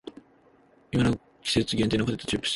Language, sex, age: Japanese, male, 19-29